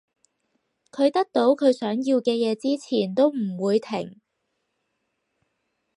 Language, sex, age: Cantonese, female, 19-29